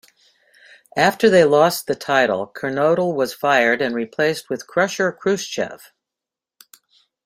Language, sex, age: English, female, 60-69